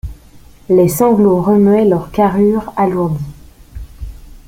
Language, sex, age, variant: French, female, 19-29, Français de métropole